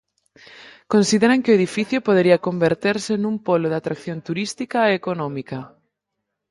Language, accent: Galician, Normativo (estándar)